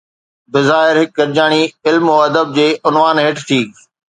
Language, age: Sindhi, 40-49